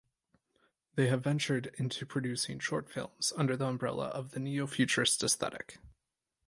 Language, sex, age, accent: English, male, 19-29, United States English